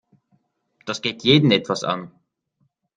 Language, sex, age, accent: German, male, 19-29, Schweizerdeutsch